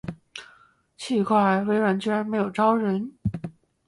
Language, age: Chinese, 19-29